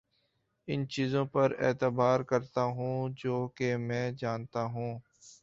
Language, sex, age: Urdu, male, 19-29